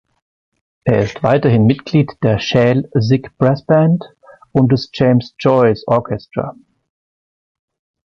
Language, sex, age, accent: German, male, 50-59, Deutschland Deutsch